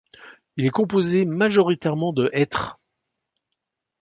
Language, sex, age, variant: French, male, 60-69, Français de métropole